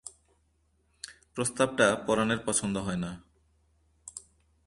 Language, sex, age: Bengali, male, 40-49